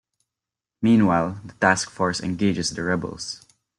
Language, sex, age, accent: English, male, 19-29, Filipino